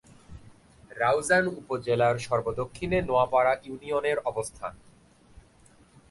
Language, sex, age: Bengali, male, 19-29